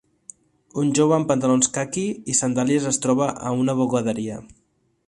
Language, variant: Catalan, Central